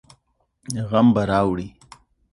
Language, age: Pashto, 30-39